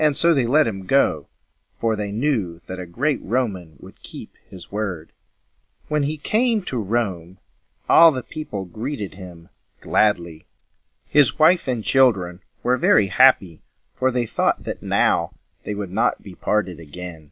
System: none